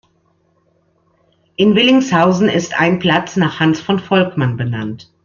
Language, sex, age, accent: German, female, 40-49, Deutschland Deutsch